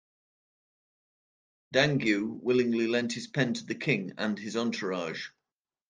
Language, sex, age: English, male, 50-59